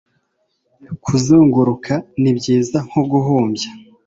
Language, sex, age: Kinyarwanda, male, 19-29